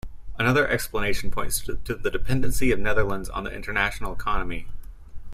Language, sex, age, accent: English, male, 19-29, United States English